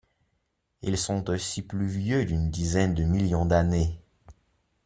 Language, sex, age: French, male, 30-39